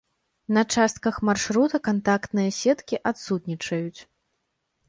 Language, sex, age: Belarusian, female, 30-39